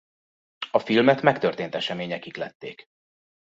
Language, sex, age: Hungarian, male, 30-39